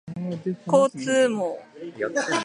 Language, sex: Japanese, female